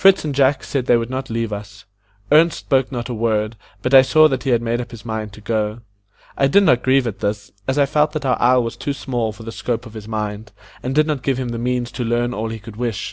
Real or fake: real